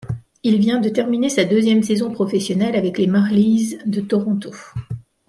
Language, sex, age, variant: French, female, 40-49, Français de métropole